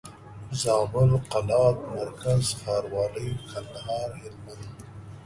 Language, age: Pashto, 30-39